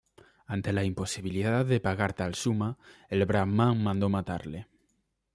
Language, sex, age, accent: Spanish, male, under 19, España: Norte peninsular (Asturias, Castilla y León, Cantabria, País Vasco, Navarra, Aragón, La Rioja, Guadalajara, Cuenca)